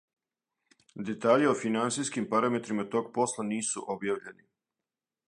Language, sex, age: Serbian, male, 50-59